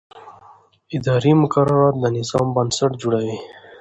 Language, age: Pashto, 19-29